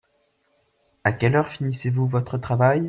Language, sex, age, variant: French, male, 19-29, Français de métropole